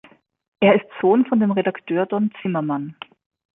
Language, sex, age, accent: German, female, 40-49, Österreichisches Deutsch